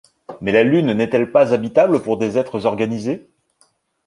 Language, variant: French, Français de métropole